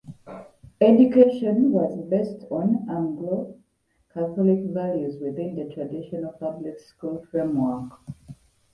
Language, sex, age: English, female, 30-39